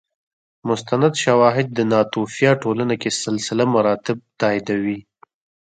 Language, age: Pashto, 19-29